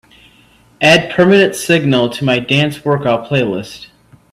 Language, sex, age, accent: English, male, 19-29, United States English